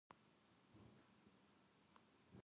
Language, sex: Japanese, female